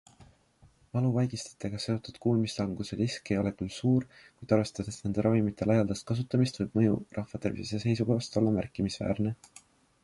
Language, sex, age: Estonian, male, 19-29